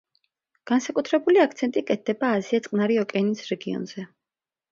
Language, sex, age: Georgian, female, 30-39